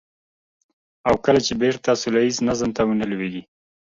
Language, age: Pashto, 30-39